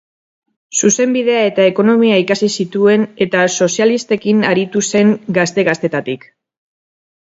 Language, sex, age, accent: Basque, female, 40-49, Mendebalekoa (Araba, Bizkaia, Gipuzkoako mendebaleko herri batzuk)